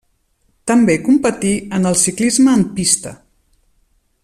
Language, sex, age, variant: Catalan, female, 40-49, Central